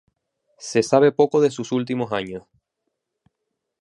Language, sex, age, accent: Spanish, male, 19-29, España: Islas Canarias